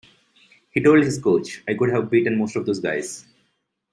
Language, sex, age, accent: English, male, 30-39, India and South Asia (India, Pakistan, Sri Lanka)